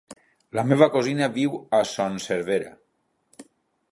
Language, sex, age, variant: Catalan, male, 50-59, Alacantí